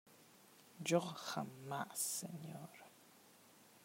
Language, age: Spanish, 19-29